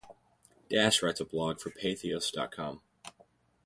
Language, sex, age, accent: English, male, 19-29, United States English